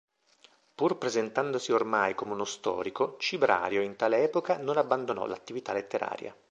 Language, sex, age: Italian, male, 50-59